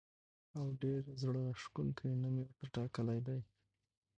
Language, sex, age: Pashto, male, 19-29